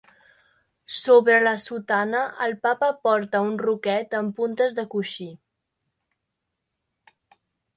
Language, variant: Catalan, Central